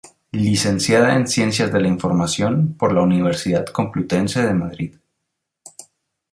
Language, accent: Spanish, Andino-Pacífico: Colombia, Perú, Ecuador, oeste de Bolivia y Venezuela andina